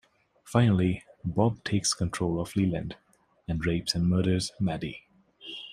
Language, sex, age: English, male, 19-29